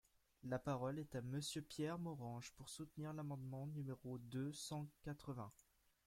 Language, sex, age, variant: French, male, under 19, Français de métropole